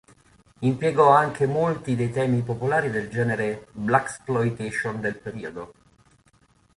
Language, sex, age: Italian, male, 50-59